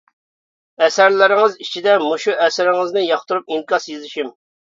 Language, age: Uyghur, 40-49